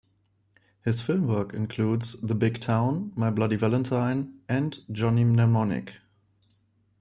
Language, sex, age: English, male, 19-29